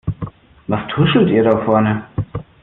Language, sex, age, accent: German, male, 19-29, Deutschland Deutsch